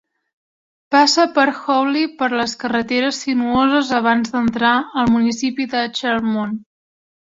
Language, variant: Catalan, Central